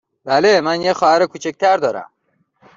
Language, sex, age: Persian, male, 30-39